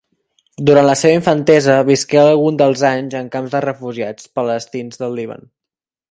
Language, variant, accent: Catalan, Central, gironí